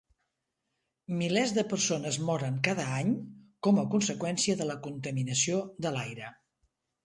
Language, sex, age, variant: Catalan, male, 60-69, Nord-Occidental